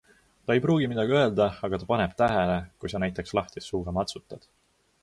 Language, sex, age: Estonian, male, 19-29